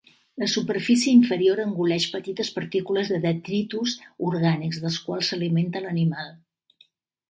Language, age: Catalan, 60-69